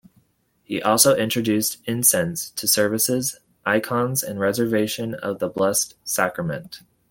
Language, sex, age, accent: English, male, 19-29, United States English